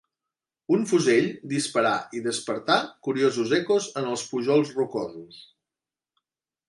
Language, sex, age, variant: Catalan, male, 40-49, Central